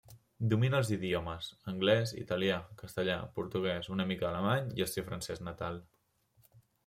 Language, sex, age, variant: Catalan, male, 19-29, Central